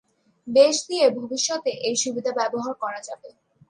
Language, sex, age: Bengali, female, under 19